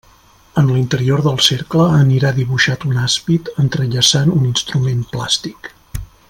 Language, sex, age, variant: Catalan, male, 50-59, Central